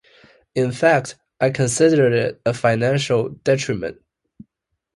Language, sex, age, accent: English, male, 19-29, United States English